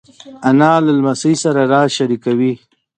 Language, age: Pashto, 40-49